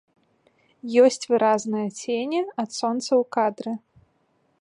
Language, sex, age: Belarusian, female, 19-29